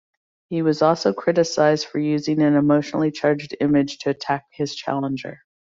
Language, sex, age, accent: English, female, 50-59, United States English